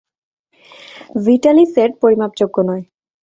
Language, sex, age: Bengali, female, 19-29